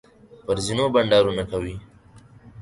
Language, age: Pashto, 19-29